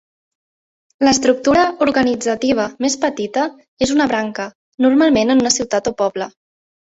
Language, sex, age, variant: Catalan, female, 19-29, Central